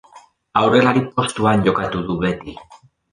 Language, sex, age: Basque, male, 40-49